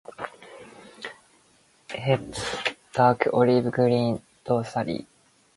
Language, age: English, 19-29